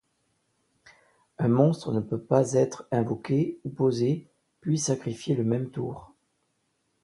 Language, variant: French, Français de métropole